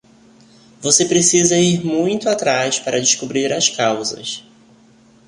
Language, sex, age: Portuguese, male, 30-39